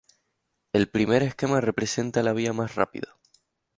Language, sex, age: Spanish, male, 19-29